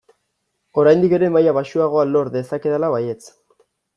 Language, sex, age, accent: Basque, male, 19-29, Erdialdekoa edo Nafarra (Gipuzkoa, Nafarroa)